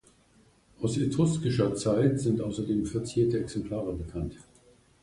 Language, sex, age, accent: German, male, 50-59, Deutschland Deutsch